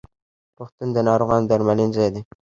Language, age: Pashto, under 19